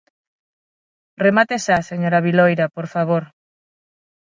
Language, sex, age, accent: Galician, female, 30-39, Normativo (estándar); Neofalante